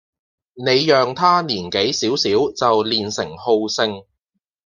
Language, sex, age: Cantonese, male, 40-49